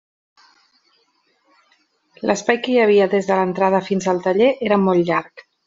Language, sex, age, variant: Catalan, female, 40-49, Central